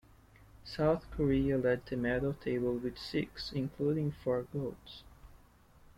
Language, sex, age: English, male, 19-29